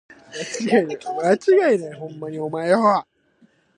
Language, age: Japanese, 19-29